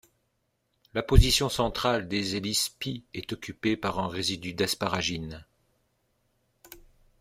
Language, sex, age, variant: French, male, 50-59, Français de métropole